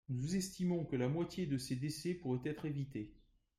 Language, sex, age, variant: French, male, 40-49, Français de métropole